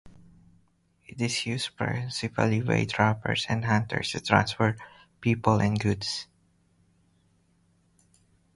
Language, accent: English, Filipino